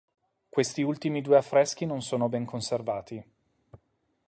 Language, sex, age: Italian, male, 30-39